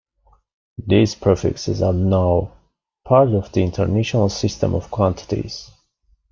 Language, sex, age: English, male, 19-29